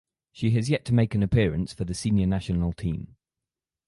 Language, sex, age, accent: English, male, 19-29, England English